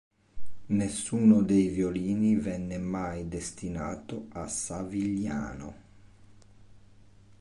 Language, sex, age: Italian, male, 40-49